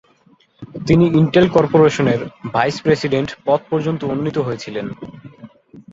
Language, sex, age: Bengali, male, under 19